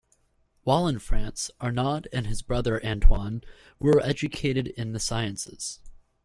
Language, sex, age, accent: English, male, 19-29, United States English